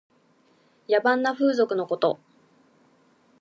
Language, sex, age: Japanese, female, 19-29